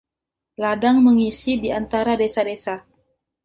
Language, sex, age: Indonesian, female, 19-29